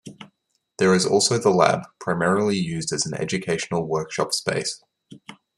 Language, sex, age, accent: English, male, 30-39, Australian English